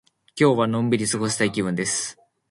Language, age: Japanese, under 19